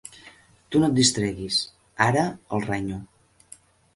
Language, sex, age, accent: Catalan, female, 50-59, nord-oriental